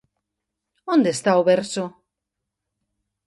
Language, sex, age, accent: Galician, female, 40-49, Normativo (estándar)